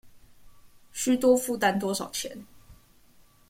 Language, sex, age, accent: Chinese, female, 19-29, 出生地：臺北市